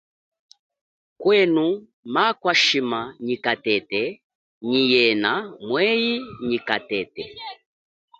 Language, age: Chokwe, 30-39